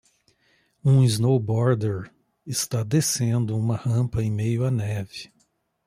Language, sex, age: Portuguese, male, 50-59